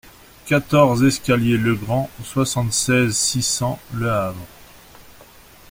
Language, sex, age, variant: French, male, 40-49, Français de métropole